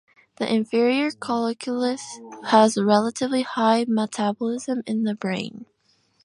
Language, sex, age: English, female, 19-29